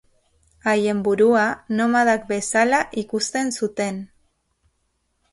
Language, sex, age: Basque, female, 40-49